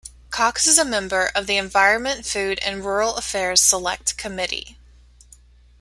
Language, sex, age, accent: English, female, 30-39, United States English